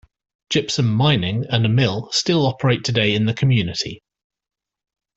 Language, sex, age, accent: English, male, 40-49, England English